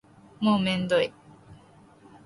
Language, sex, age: Japanese, female, under 19